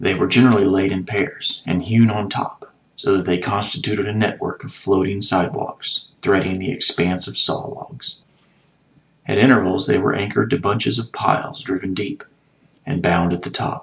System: none